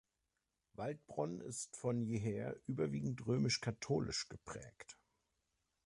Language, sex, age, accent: German, male, 40-49, Deutschland Deutsch